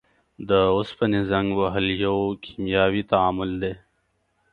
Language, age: Pashto, 19-29